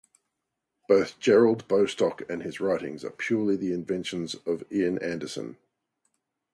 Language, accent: English, Australian English